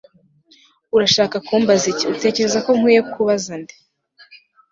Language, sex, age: Kinyarwanda, female, 19-29